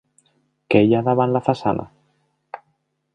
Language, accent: Catalan, valencià